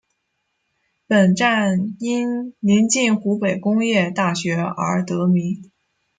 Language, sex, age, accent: Chinese, female, 19-29, 出生地：北京市